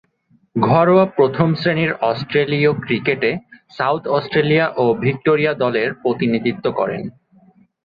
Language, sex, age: Bengali, male, 19-29